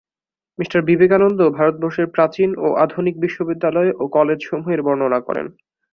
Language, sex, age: Bengali, male, under 19